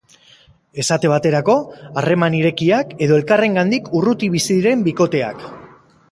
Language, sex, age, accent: Basque, male, 30-39, Mendebalekoa (Araba, Bizkaia, Gipuzkoako mendebaleko herri batzuk)